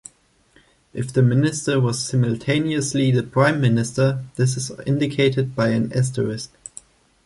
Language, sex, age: English, male, 19-29